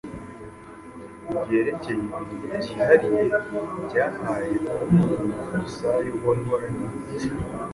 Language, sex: Kinyarwanda, male